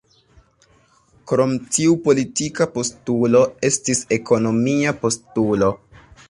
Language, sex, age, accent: Esperanto, male, 19-29, Internacia